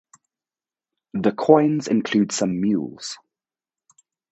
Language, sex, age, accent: English, male, 30-39, United States English